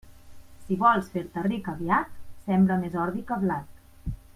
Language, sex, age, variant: Catalan, female, 30-39, Central